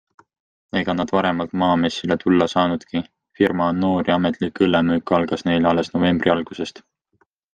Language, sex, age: Estonian, male, 19-29